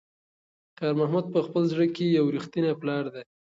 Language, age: Pashto, 19-29